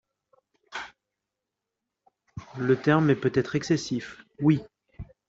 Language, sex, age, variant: French, male, 30-39, Français de métropole